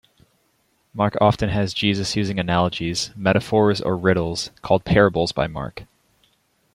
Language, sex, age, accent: English, male, 30-39, United States English